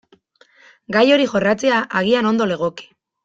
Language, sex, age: Basque, female, 19-29